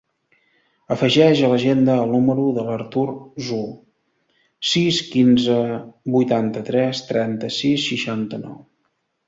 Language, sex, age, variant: Catalan, male, 30-39, Central